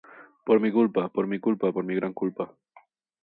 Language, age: Spanish, 19-29